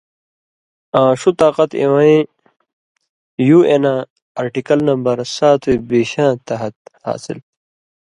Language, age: Indus Kohistani, 30-39